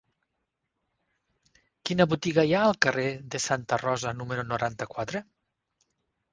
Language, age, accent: Catalan, 50-59, Tortosí